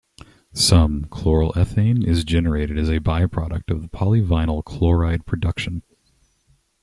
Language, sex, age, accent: English, male, 19-29, United States English